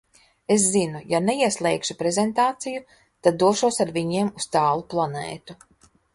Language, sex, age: Latvian, female, 50-59